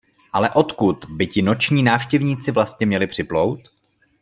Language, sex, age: Czech, male, 19-29